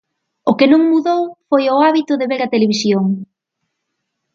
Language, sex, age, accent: Galician, female, 40-49, Atlántico (seseo e gheada); Normativo (estándar)